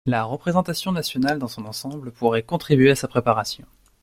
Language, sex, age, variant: French, male, 19-29, Français de métropole